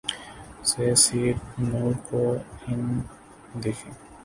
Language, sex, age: Urdu, male, 19-29